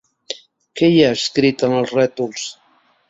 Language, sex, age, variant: Catalan, female, 70-79, Central